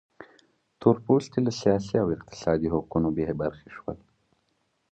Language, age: Pashto, 19-29